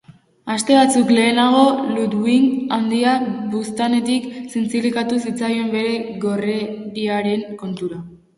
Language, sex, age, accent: Basque, female, under 19, Mendebalekoa (Araba, Bizkaia, Gipuzkoako mendebaleko herri batzuk)